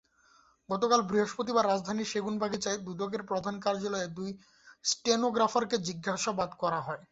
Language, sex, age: Bengali, male, 19-29